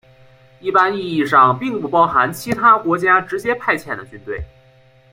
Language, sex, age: Chinese, male, under 19